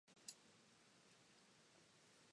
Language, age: English, 19-29